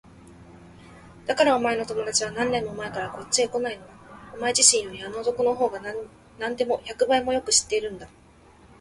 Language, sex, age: Japanese, female, 19-29